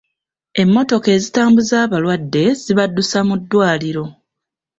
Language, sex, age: Ganda, female, 19-29